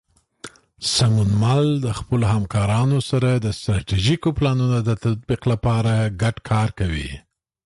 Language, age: Pashto, 50-59